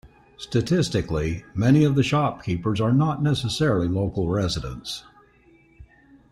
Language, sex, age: English, male, 60-69